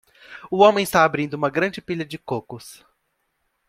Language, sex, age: Portuguese, male, 19-29